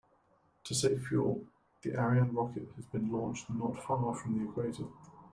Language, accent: English, England English